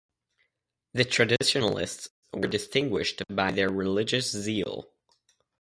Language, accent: English, United States English